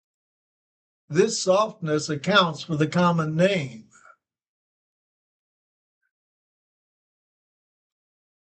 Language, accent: English, United States English